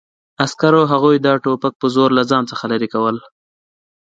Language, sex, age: Pashto, male, 19-29